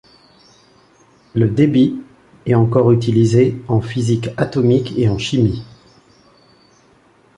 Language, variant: French, Français de métropole